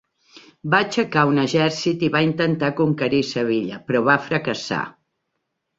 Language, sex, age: Catalan, female, 50-59